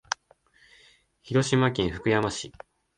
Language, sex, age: Japanese, male, 19-29